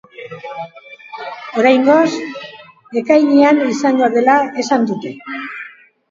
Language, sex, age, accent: Basque, female, 30-39, Mendebalekoa (Araba, Bizkaia, Gipuzkoako mendebaleko herri batzuk)